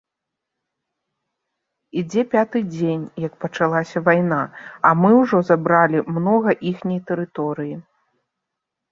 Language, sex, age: Belarusian, female, 30-39